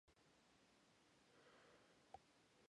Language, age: English, 19-29